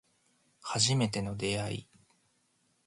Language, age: Japanese, 19-29